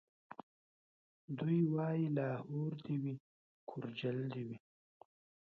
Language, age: Pashto, 19-29